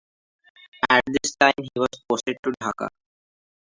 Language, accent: English, India and South Asia (India, Pakistan, Sri Lanka)